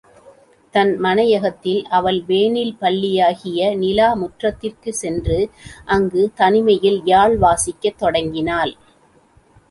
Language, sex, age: Tamil, female, 40-49